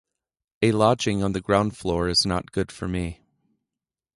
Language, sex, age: English, male, 30-39